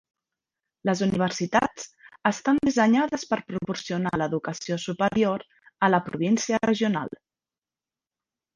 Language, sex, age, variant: Catalan, female, 40-49, Central